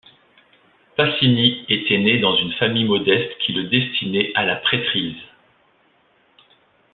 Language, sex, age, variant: French, male, 30-39, Français de métropole